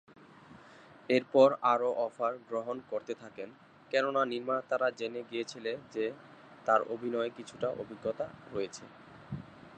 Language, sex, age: Bengali, male, 19-29